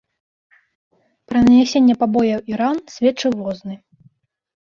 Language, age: Belarusian, 19-29